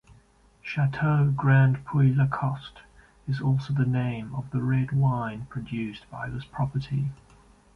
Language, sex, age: English, male, 30-39